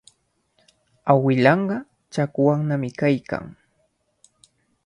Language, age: Cajatambo North Lima Quechua, 19-29